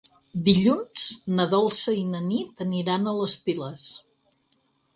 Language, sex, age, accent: Catalan, female, 60-69, Empordanès